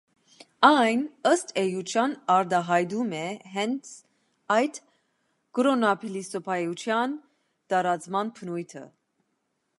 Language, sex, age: Armenian, female, 30-39